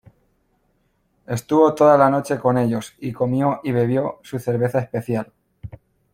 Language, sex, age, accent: Spanish, male, 30-39, España: Centro-Sur peninsular (Madrid, Toledo, Castilla-La Mancha)